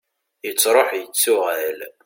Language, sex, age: Kabyle, male, 30-39